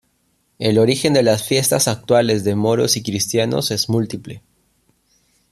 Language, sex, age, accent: Spanish, male, 19-29, Andino-Pacífico: Colombia, Perú, Ecuador, oeste de Bolivia y Venezuela andina